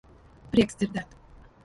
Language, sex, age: Latvian, female, 30-39